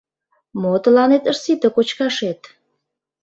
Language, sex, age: Mari, female, 40-49